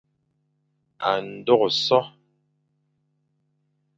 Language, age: Fang, 40-49